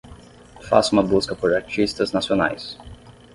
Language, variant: Portuguese, Portuguese (Brasil)